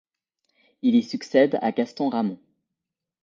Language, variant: French, Français de métropole